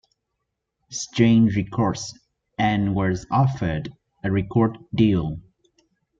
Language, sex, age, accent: English, male, 19-29, United States English